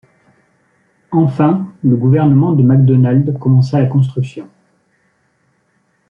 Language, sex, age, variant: French, male, 30-39, Français de métropole